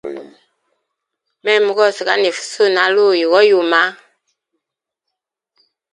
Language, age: Hemba, 19-29